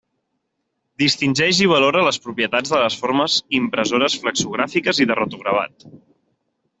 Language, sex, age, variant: Catalan, male, 19-29, Central